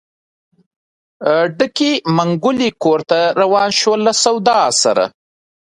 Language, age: Pashto, 30-39